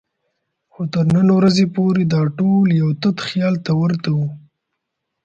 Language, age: Pashto, 19-29